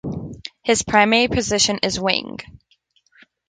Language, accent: English, United States English